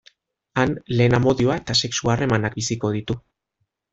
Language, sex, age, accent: Basque, male, 30-39, Mendebalekoa (Araba, Bizkaia, Gipuzkoako mendebaleko herri batzuk)